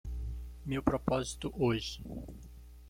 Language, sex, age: Portuguese, male, 30-39